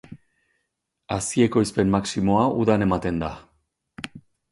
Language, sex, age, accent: Basque, male, 50-59, Erdialdekoa edo Nafarra (Gipuzkoa, Nafarroa)